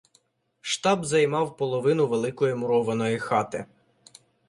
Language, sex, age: Ukrainian, male, under 19